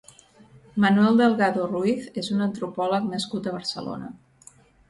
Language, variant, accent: Catalan, Central, central